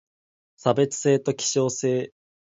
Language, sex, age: Japanese, male, 19-29